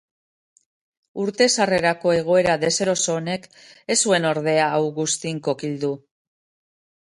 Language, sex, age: Basque, female, 50-59